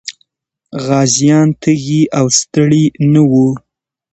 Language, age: Pashto, 19-29